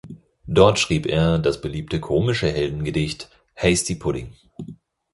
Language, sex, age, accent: German, male, 30-39, Deutschland Deutsch